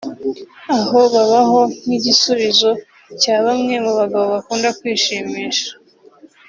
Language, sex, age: Kinyarwanda, female, 19-29